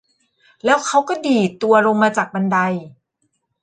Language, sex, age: Thai, female, 40-49